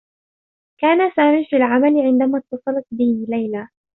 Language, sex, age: Arabic, female, 19-29